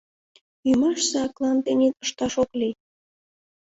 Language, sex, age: Mari, female, 19-29